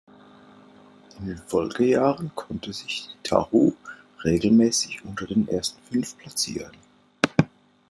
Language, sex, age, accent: German, male, 30-39, Deutschland Deutsch